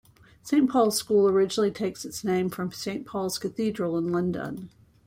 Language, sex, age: English, female, 60-69